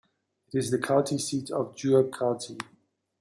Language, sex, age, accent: English, female, 40-49, Southern African (South Africa, Zimbabwe, Namibia)